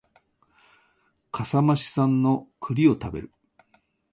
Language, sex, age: Japanese, male, 60-69